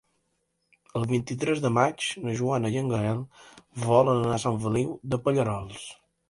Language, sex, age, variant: Catalan, male, 19-29, Balear